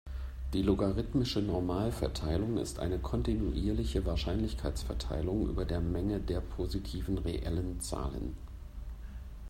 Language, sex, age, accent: German, male, 50-59, Deutschland Deutsch